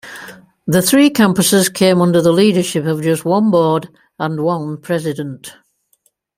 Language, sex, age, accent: English, female, 60-69, England English